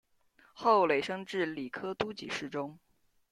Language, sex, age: Chinese, female, 19-29